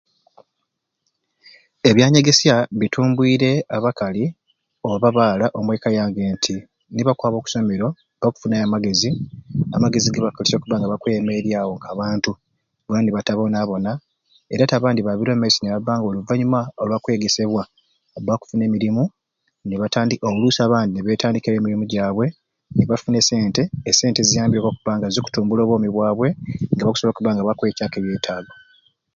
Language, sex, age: Ruuli, male, 30-39